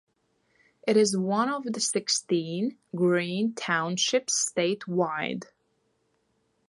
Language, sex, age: English, female, 19-29